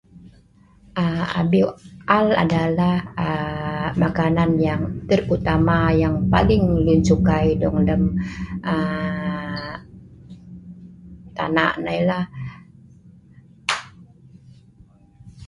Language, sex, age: Sa'ban, female, 50-59